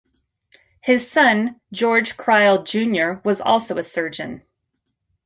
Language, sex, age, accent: English, female, 40-49, United States English